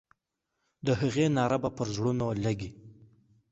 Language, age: Pashto, under 19